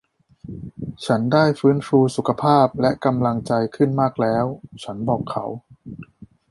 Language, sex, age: Thai, male, 30-39